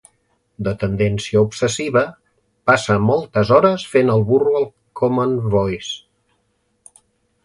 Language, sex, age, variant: Catalan, male, 50-59, Central